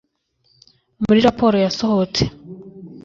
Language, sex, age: Kinyarwanda, female, under 19